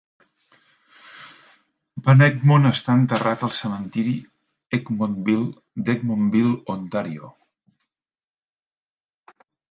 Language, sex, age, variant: Catalan, male, 50-59, Central